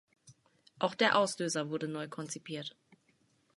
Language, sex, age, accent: German, female, 19-29, Deutschland Deutsch